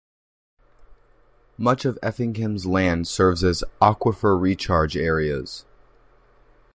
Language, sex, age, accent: English, male, under 19, United States English